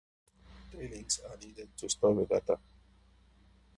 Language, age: English, 30-39